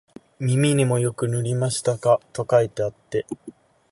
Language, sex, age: Japanese, male, 19-29